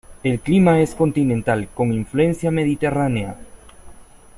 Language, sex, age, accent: Spanish, male, 19-29, América central